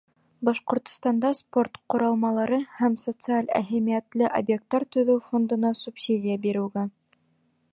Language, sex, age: Bashkir, female, 19-29